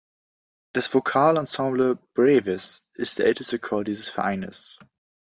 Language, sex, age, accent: German, male, 19-29, Deutschland Deutsch